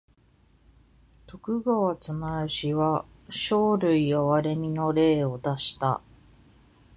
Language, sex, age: Japanese, female, 40-49